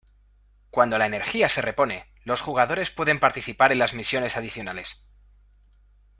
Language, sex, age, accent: Spanish, male, 30-39, España: Centro-Sur peninsular (Madrid, Toledo, Castilla-La Mancha)